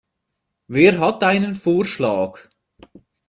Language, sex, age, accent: German, male, 40-49, Schweizerdeutsch